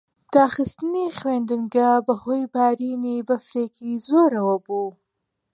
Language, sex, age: Central Kurdish, female, 30-39